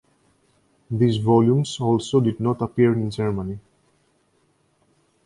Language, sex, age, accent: English, male, 30-39, United States English